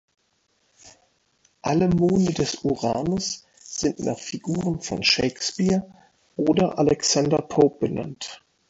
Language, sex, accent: German, male, Deutschland Deutsch